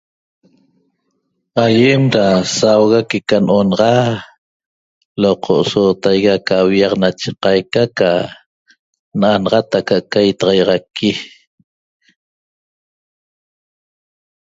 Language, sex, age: Toba, male, 60-69